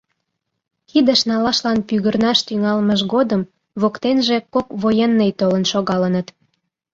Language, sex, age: Mari, female, 19-29